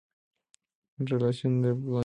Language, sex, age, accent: Spanish, male, 19-29, México